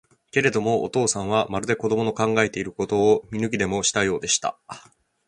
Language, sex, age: Japanese, male, 30-39